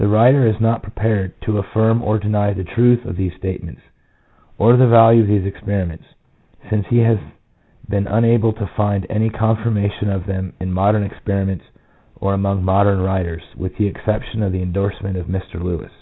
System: none